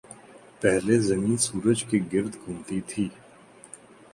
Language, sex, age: Urdu, male, 19-29